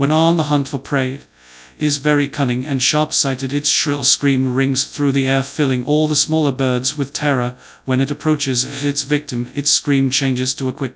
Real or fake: fake